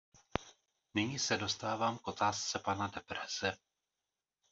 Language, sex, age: Czech, male, 40-49